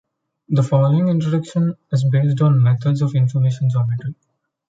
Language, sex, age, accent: English, male, 19-29, India and South Asia (India, Pakistan, Sri Lanka)